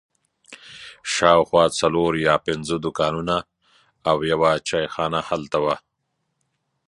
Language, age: Pashto, 40-49